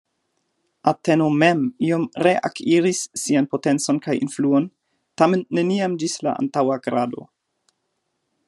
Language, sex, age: Esperanto, male, 30-39